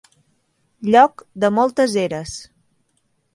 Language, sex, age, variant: Catalan, female, 19-29, Central